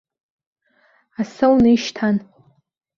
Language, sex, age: Abkhazian, female, 19-29